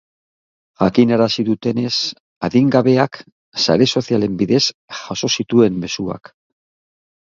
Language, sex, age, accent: Basque, male, 60-69, Mendebalekoa (Araba, Bizkaia, Gipuzkoako mendebaleko herri batzuk)